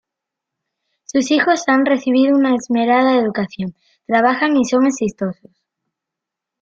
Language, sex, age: Spanish, female, 30-39